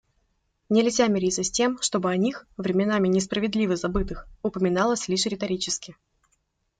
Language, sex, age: Russian, female, 19-29